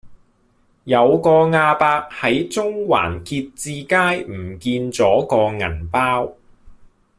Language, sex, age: Cantonese, male, 40-49